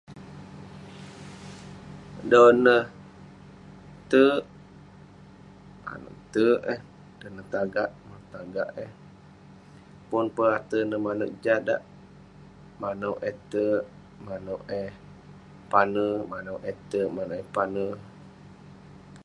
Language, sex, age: Western Penan, male, 19-29